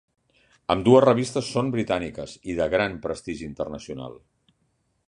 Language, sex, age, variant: Catalan, male, 60-69, Central